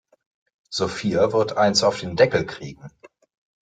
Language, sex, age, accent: German, male, 30-39, Deutschland Deutsch